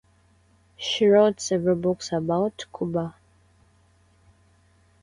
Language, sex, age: English, female, 19-29